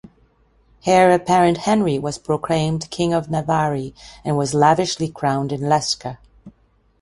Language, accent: English, Canadian English